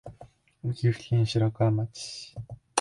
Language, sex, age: Japanese, male, 19-29